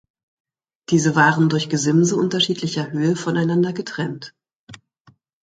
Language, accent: German, Deutschland Deutsch